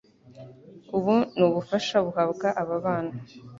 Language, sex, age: Kinyarwanda, female, under 19